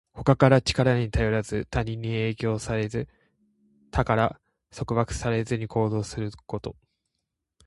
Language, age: Japanese, 19-29